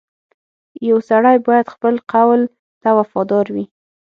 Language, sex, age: Pashto, female, 19-29